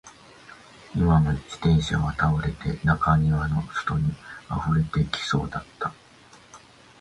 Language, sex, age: Japanese, male, 50-59